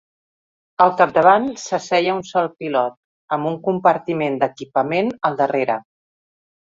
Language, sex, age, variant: Catalan, female, 40-49, Central